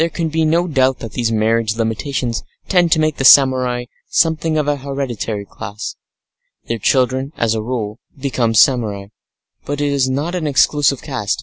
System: none